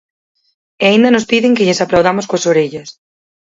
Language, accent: Galician, Oriental (común en zona oriental); Normativo (estándar)